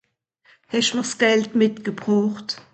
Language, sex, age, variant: Swiss German, female, 60-69, Nordniederàlemmànisch (Rishoffe, Zàwere, Bùsswìller, Hawenau, Brüemt, Stroossbùri, Molse, Dàmbàch, Schlettstàtt, Pfàlzbùri usw.)